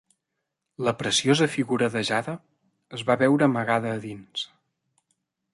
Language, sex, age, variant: Catalan, male, 19-29, Central